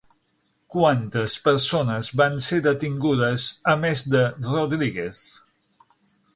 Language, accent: Catalan, central; septentrional